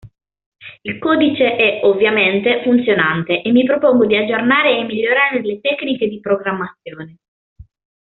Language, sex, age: Italian, female, 19-29